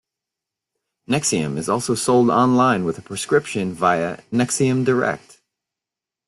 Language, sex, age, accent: English, male, 40-49, United States English